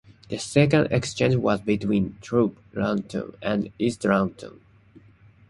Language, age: English, 19-29